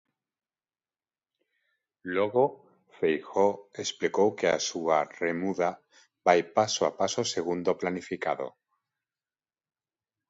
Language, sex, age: Galician, male, 40-49